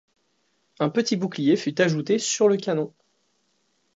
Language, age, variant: French, 19-29, Français de métropole